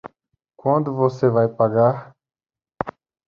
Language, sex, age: Portuguese, male, 19-29